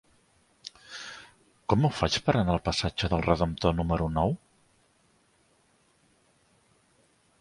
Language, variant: Catalan, Central